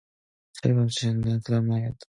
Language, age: Korean, 19-29